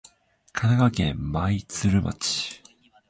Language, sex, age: Japanese, male, 19-29